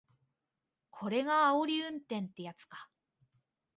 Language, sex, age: Japanese, female, 19-29